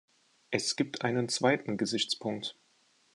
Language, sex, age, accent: German, male, 19-29, Deutschland Deutsch